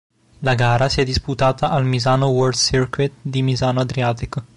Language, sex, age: Italian, male, 19-29